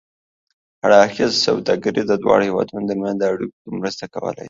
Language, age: Pashto, under 19